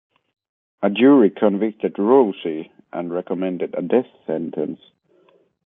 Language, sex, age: English, male, 19-29